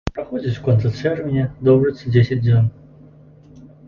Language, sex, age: Belarusian, male, 30-39